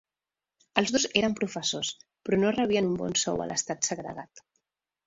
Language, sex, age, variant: Catalan, female, 50-59, Central